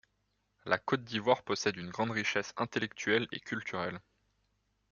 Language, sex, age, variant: French, male, 19-29, Français de métropole